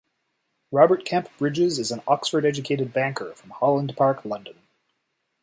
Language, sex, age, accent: English, male, 30-39, Canadian English